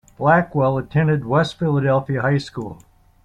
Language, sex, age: English, male, 70-79